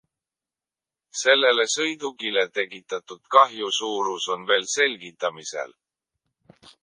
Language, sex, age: Estonian, male, 19-29